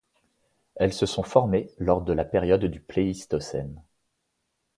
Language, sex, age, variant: French, male, 30-39, Français de métropole